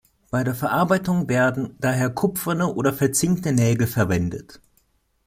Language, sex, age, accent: German, male, 19-29, Deutschland Deutsch